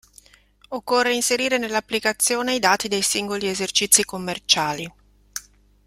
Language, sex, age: Italian, female, 50-59